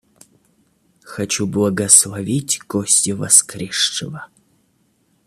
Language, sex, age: Russian, male, 19-29